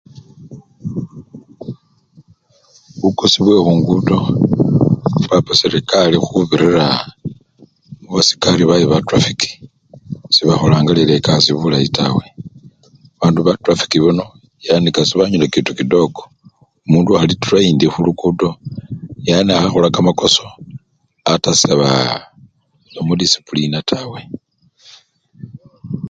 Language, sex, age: Luyia, male, 60-69